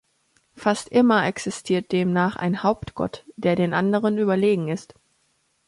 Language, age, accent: German, 30-39, Deutschland Deutsch